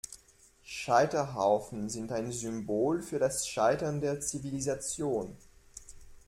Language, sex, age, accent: German, male, 19-29, Französisch Deutsch